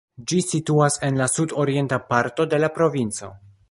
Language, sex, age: Esperanto, male, 19-29